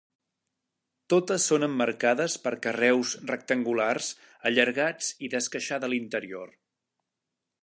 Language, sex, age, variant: Catalan, male, 40-49, Central